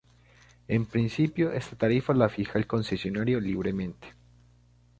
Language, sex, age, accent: Spanish, male, 19-29, Andino-Pacífico: Colombia, Perú, Ecuador, oeste de Bolivia y Venezuela andina